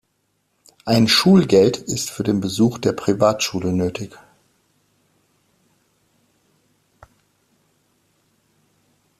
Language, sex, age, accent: German, male, 40-49, Deutschland Deutsch